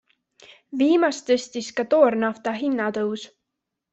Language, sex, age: Estonian, female, 19-29